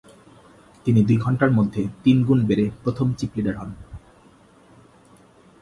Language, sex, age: Bengali, male, 19-29